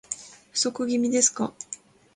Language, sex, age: Japanese, female, 19-29